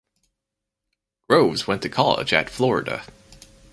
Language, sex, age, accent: English, male, 19-29, United States English